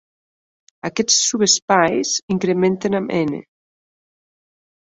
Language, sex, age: Catalan, female, 30-39